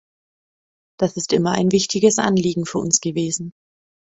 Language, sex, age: German, female, 30-39